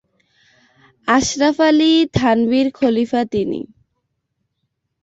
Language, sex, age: Bengali, female, 19-29